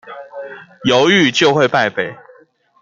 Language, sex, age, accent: Chinese, male, 19-29, 出生地：新北市